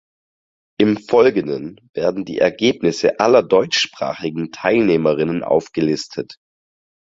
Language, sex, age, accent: German, male, 19-29, Deutschland Deutsch